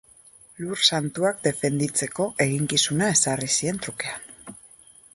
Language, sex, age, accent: Basque, female, 30-39, Mendebalekoa (Araba, Bizkaia, Gipuzkoako mendebaleko herri batzuk)